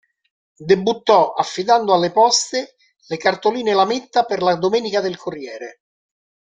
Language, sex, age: Italian, male, 60-69